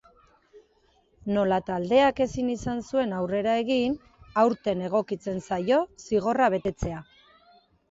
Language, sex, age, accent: Basque, female, 40-49, Erdialdekoa edo Nafarra (Gipuzkoa, Nafarroa)